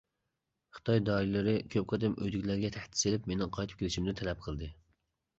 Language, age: Uyghur, 30-39